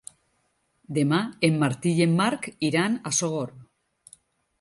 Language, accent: Catalan, valencià